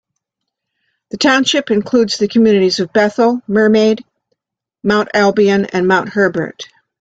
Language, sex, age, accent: English, female, 70-79, United States English